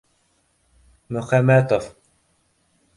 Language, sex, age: Bashkir, male, 19-29